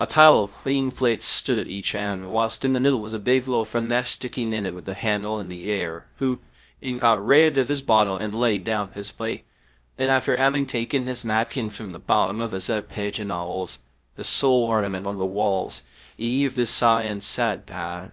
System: TTS, VITS